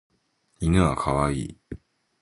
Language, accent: Japanese, 日本人